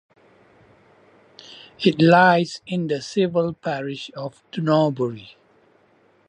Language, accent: English, Malaysian English